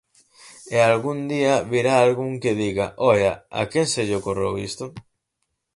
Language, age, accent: Galician, 19-29, Atlántico (seseo e gheada)